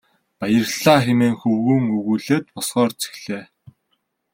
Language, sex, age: Mongolian, male, 19-29